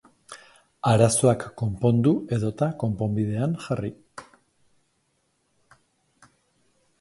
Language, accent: Basque, Erdialdekoa edo Nafarra (Gipuzkoa, Nafarroa)